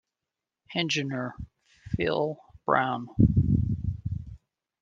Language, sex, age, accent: English, male, 50-59, United States English